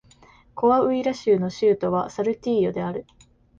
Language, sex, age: Japanese, female, 19-29